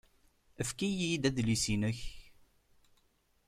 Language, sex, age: Kabyle, male, 30-39